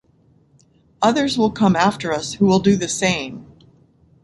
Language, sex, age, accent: English, female, 60-69, United States English